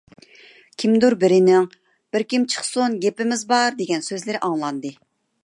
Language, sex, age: Uyghur, female, 30-39